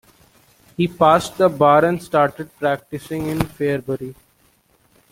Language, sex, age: English, male, 19-29